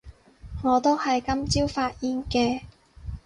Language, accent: Cantonese, 广州音